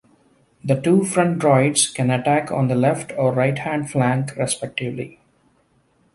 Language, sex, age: English, male, 40-49